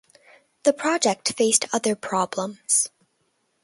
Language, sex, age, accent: English, female, under 19, United States English